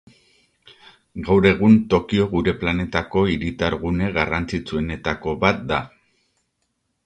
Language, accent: Basque, Erdialdekoa edo Nafarra (Gipuzkoa, Nafarroa)